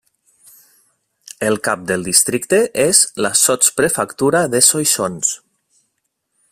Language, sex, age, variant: Catalan, male, 30-39, Nord-Occidental